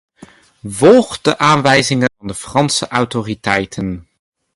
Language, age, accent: Dutch, 19-29, Nederlands Nederlands